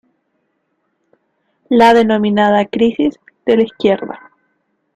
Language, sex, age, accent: Spanish, female, 19-29, Chileno: Chile, Cuyo